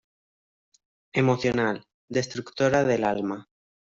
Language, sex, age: Spanish, male, 19-29